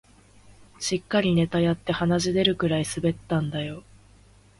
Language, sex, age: Japanese, female, 19-29